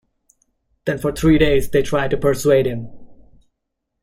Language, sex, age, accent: English, male, 19-29, United States English